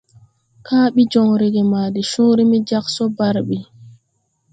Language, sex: Tupuri, female